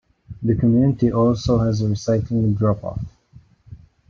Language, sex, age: English, male, 19-29